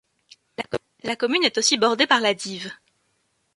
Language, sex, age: French, female, 19-29